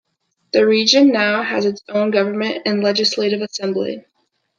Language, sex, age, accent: English, male, 19-29, United States English